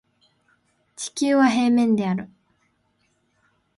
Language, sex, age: Japanese, female, 19-29